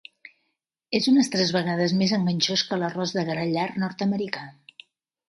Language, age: Catalan, 60-69